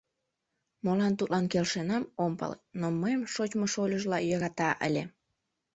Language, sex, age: Mari, female, under 19